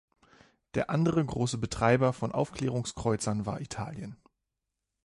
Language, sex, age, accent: German, male, 30-39, Deutschland Deutsch